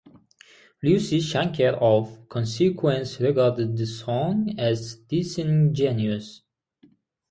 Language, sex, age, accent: English, male, 19-29, United States English; England English